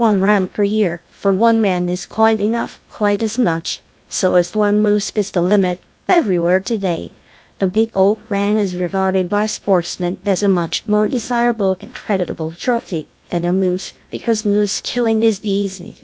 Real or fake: fake